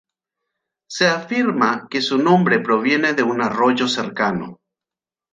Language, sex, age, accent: Spanish, male, 40-49, Rioplatense: Argentina, Uruguay, este de Bolivia, Paraguay